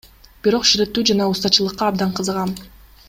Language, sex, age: Kyrgyz, female, 19-29